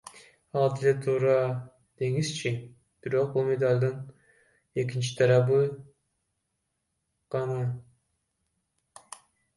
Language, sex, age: Kyrgyz, male, under 19